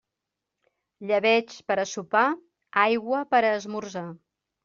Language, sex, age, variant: Catalan, female, 40-49, Central